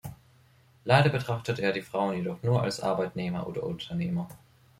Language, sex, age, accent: German, male, 19-29, Deutschland Deutsch